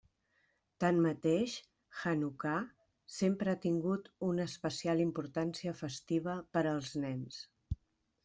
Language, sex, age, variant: Catalan, female, 50-59, Central